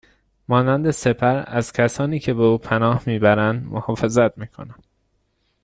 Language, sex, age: Persian, male, 19-29